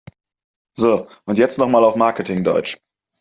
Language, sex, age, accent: German, male, 19-29, Deutschland Deutsch